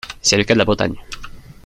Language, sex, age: French, male, under 19